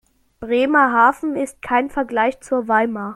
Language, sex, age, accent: German, male, under 19, Deutschland Deutsch